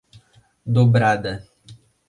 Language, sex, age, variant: Portuguese, male, under 19, Portuguese (Brasil)